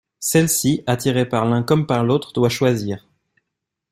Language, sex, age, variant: French, male, 19-29, Français de métropole